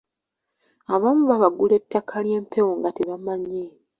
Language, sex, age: Ganda, female, 19-29